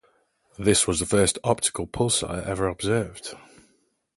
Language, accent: English, England English